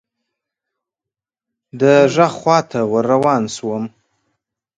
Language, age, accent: Pashto, 19-29, کندهارۍ لهجه